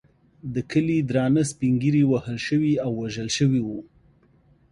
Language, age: Pashto, 30-39